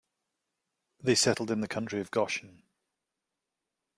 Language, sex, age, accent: English, male, 40-49, Scottish English